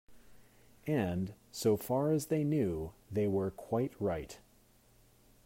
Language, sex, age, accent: English, male, 30-39, Canadian English